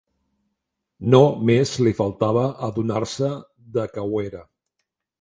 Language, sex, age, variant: Catalan, male, 40-49, Central